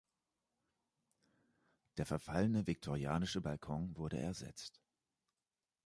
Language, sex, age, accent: German, male, 30-39, Deutschland Deutsch